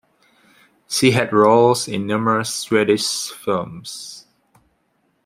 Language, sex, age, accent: English, male, 19-29, Singaporean English